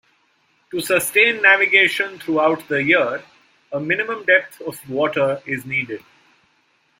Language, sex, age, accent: English, male, 50-59, India and South Asia (India, Pakistan, Sri Lanka)